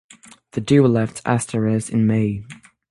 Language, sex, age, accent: English, male, under 19, french accent